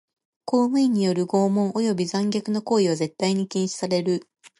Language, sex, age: Japanese, female, 30-39